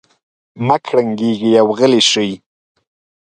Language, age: Pashto, 19-29